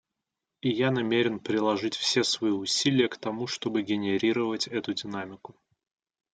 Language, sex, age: Russian, male, 30-39